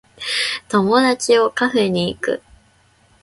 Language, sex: Japanese, female